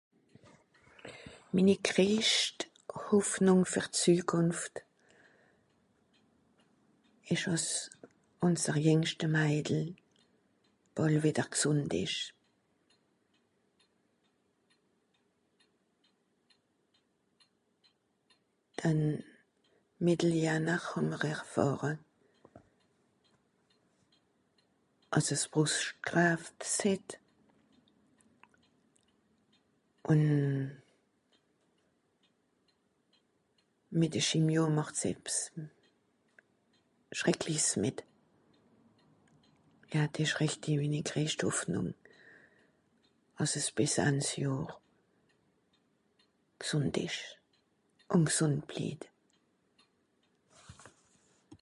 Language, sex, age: Swiss German, female, 70-79